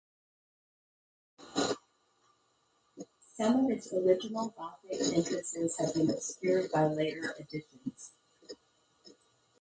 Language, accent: English, United States English